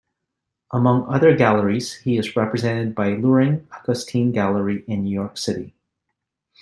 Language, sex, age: English, male, 40-49